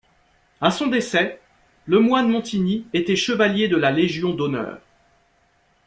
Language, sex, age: French, male, 30-39